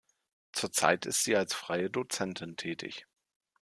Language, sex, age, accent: German, male, 30-39, Deutschland Deutsch